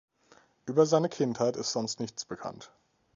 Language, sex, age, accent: German, male, 30-39, Deutschland Deutsch